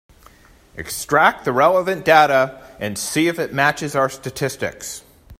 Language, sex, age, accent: English, male, 30-39, United States English